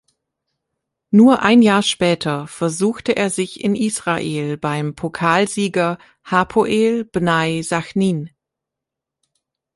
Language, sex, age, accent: German, female, 30-39, Deutschland Deutsch